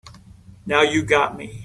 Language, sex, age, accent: English, male, 50-59, United States English